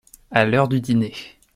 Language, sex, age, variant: French, male, 19-29, Français de métropole